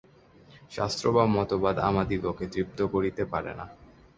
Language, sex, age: Bengali, male, 19-29